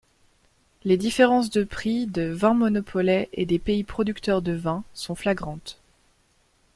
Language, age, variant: French, 19-29, Français de métropole